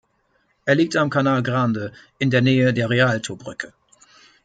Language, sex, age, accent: German, male, 30-39, Deutschland Deutsch